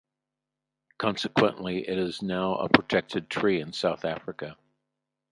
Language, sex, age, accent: English, male, 60-69, United States English